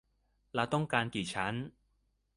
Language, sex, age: Thai, male, 19-29